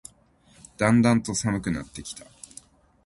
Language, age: Japanese, 19-29